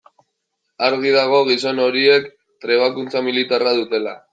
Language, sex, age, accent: Basque, male, 19-29, Mendebalekoa (Araba, Bizkaia, Gipuzkoako mendebaleko herri batzuk)